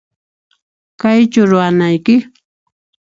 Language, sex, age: Puno Quechua, female, 60-69